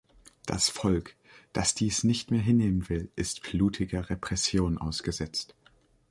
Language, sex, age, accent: German, male, under 19, Deutschland Deutsch